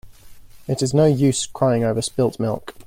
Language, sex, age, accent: English, male, 19-29, England English